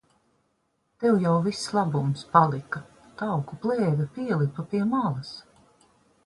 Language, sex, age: Latvian, female, 40-49